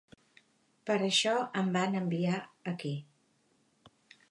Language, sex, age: Catalan, female, 60-69